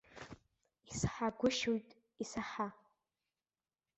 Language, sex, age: Abkhazian, female, under 19